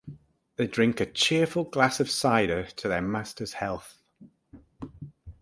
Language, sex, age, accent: English, male, 60-69, England English